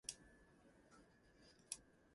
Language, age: English, 19-29